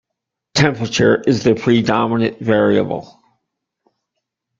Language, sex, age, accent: English, male, 60-69, United States English